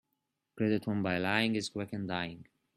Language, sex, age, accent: English, male, 19-29, United States English